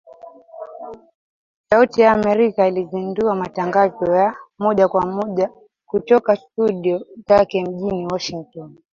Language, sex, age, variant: Swahili, female, 19-29, Kiswahili cha Bara ya Kenya